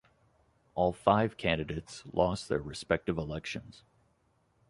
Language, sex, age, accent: English, male, 30-39, United States English